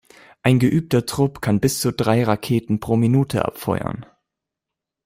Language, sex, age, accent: German, male, 19-29, Deutschland Deutsch